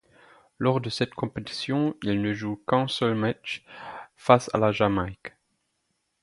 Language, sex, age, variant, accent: French, male, 30-39, Français d'Europe, Français d’Allemagne